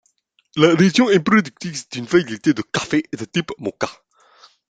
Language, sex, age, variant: French, male, under 19, Français de métropole